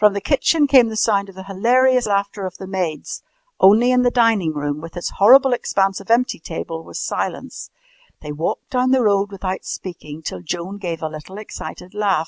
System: none